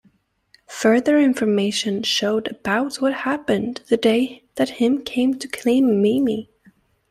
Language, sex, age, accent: English, female, 19-29, England English